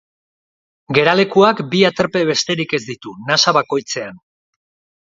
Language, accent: Basque, Erdialdekoa edo Nafarra (Gipuzkoa, Nafarroa)